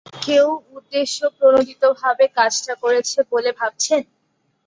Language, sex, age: Bengali, male, 19-29